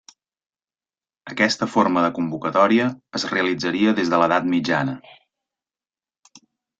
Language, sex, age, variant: Catalan, male, 40-49, Central